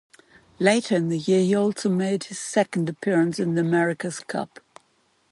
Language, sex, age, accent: English, female, 60-69, England English